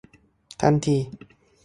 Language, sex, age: Thai, male, 30-39